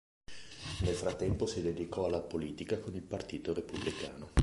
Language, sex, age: Italian, male, 40-49